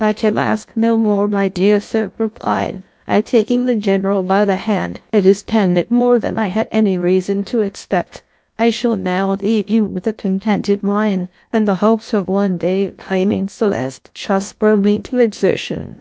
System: TTS, GlowTTS